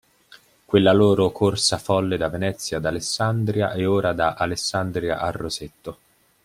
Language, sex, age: Italian, male, 30-39